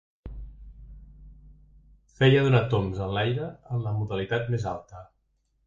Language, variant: Catalan, Central